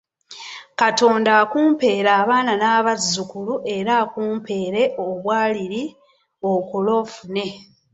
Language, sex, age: Ganda, female, 30-39